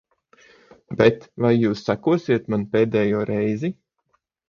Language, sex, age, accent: Latvian, male, 30-39, Dzimtā valoda